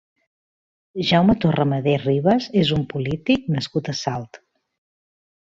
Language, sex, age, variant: Catalan, female, 40-49, Central